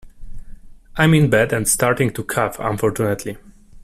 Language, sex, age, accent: English, male, 19-29, England English